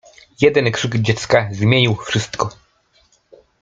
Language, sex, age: Polish, male, 40-49